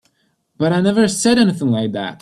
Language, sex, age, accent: English, male, 19-29, United States English